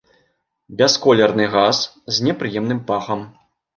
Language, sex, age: Belarusian, male, 30-39